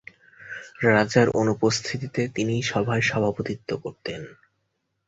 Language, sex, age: Bengali, male, 19-29